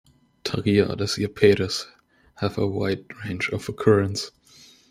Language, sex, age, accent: English, male, 19-29, United States English